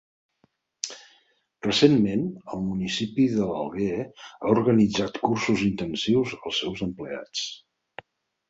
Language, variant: Catalan, Central